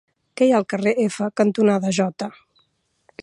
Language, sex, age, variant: Catalan, female, 50-59, Central